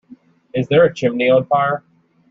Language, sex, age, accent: English, male, 30-39, United States English